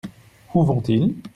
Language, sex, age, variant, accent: French, male, 30-39, Français d'Europe, Français de Belgique